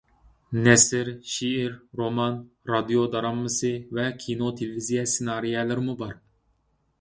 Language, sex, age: Uyghur, male, 30-39